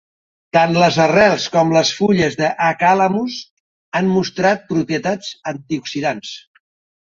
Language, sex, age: Catalan, male, 60-69